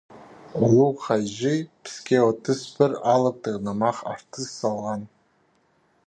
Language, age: Khakas, 19-29